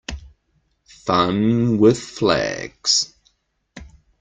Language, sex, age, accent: English, male, 40-49, New Zealand English